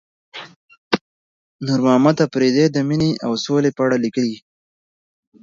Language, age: Pashto, 19-29